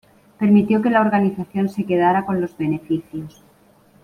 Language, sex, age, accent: Spanish, female, 50-59, España: Centro-Sur peninsular (Madrid, Toledo, Castilla-La Mancha)